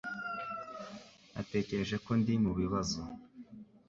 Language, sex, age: Kinyarwanda, male, 19-29